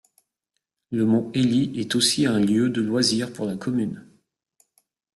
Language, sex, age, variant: French, male, 40-49, Français de métropole